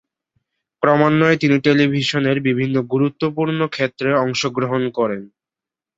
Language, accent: Bengali, Native